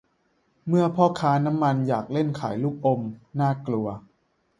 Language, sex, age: Thai, male, 30-39